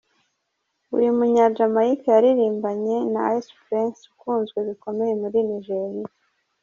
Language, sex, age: Kinyarwanda, male, 30-39